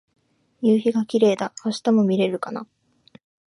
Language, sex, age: Japanese, female, 19-29